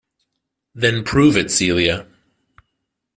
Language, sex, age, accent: English, male, 50-59, United States English